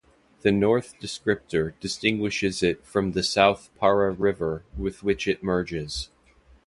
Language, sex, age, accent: English, male, 30-39, United States English